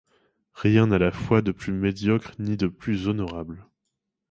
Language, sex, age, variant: French, male, 30-39, Français de métropole